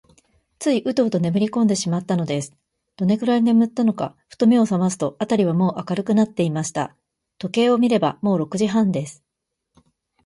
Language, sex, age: Japanese, female, 40-49